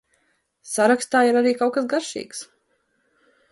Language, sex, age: Latvian, female, 19-29